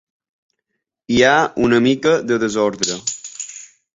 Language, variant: Catalan, Balear